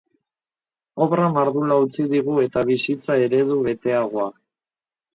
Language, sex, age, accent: Basque, female, 50-59, Mendebalekoa (Araba, Bizkaia, Gipuzkoako mendebaleko herri batzuk)